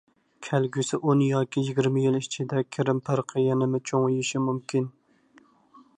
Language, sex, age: Uyghur, male, 19-29